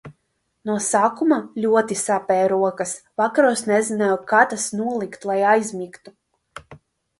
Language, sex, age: Latvian, female, 19-29